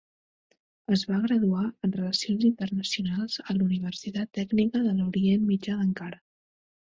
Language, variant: Catalan, Central